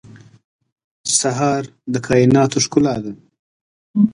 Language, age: Pashto, 40-49